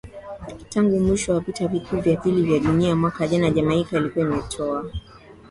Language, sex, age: Swahili, female, 19-29